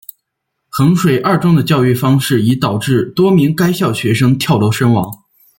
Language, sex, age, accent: Chinese, male, 19-29, 出生地：山西省